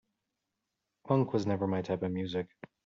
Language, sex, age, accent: English, male, under 19, United States English